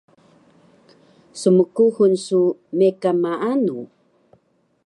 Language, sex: Taroko, female